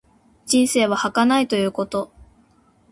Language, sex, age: Japanese, female, 19-29